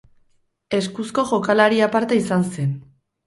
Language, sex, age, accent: Basque, female, 19-29, Erdialdekoa edo Nafarra (Gipuzkoa, Nafarroa)